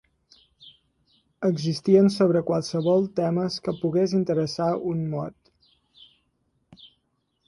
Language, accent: Catalan, central; septentrional